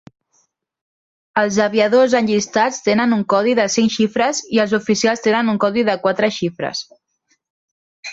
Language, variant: Catalan, Central